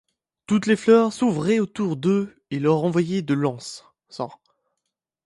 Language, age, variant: French, 19-29, Français de métropole